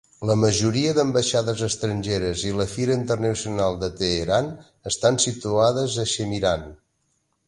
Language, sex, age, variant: Catalan, male, 50-59, Nord-Occidental